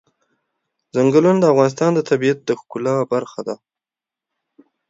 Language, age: Pashto, 19-29